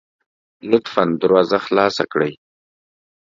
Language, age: Pashto, 19-29